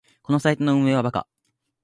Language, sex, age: Japanese, male, 19-29